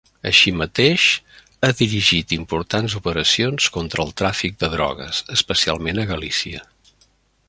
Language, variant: Catalan, Central